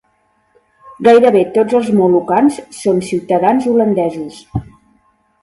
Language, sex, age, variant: Catalan, female, 50-59, Central